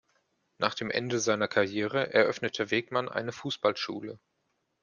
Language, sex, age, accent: German, male, 19-29, Deutschland Deutsch